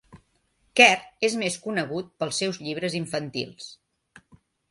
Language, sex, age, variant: Catalan, female, 50-59, Central